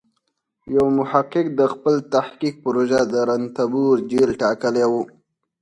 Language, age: Pashto, 19-29